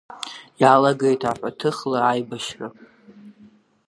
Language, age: Abkhazian, under 19